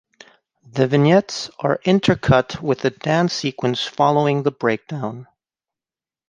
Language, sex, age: English, male, 40-49